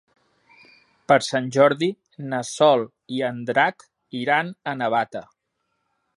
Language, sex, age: Catalan, male, 40-49